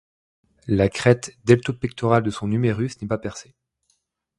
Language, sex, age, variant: French, male, 19-29, Français de métropole